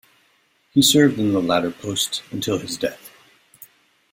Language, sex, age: English, male, 40-49